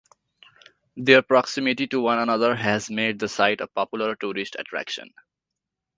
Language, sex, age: English, male, 19-29